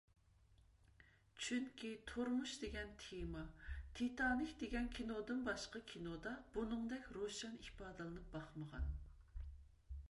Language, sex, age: Uyghur, female, 40-49